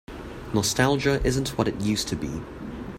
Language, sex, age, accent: English, male, under 19, Singaporean English